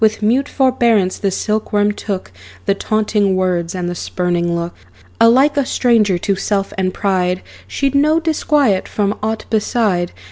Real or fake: real